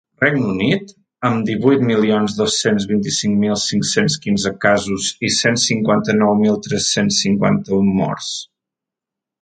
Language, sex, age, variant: Catalan, male, 30-39, Central